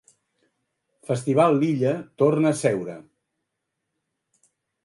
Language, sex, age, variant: Catalan, male, 60-69, Central